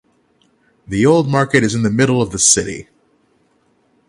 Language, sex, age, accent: English, male, 30-39, United States English; England English